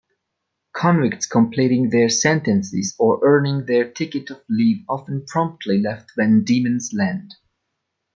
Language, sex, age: English, male, 19-29